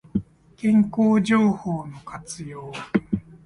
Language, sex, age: Japanese, male, 30-39